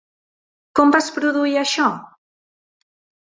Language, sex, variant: Catalan, female, Central